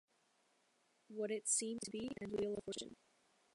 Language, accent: English, United States English